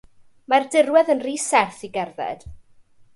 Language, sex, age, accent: Welsh, female, 19-29, Y Deyrnas Unedig Cymraeg